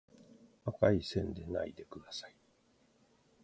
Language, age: Japanese, 50-59